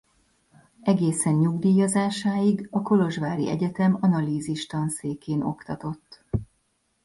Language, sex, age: Hungarian, female, 40-49